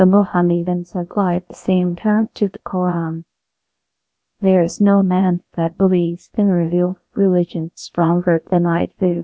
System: TTS, GlowTTS